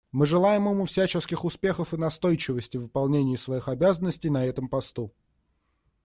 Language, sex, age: Russian, male, 19-29